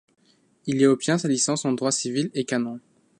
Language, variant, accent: French, Français d'Europe, Français de Belgique